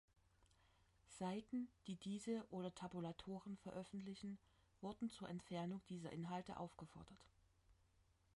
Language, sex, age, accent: German, female, 30-39, Deutschland Deutsch